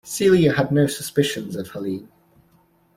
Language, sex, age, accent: English, male, 19-29, England English